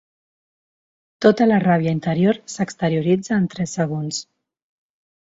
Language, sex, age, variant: Catalan, female, 30-39, Central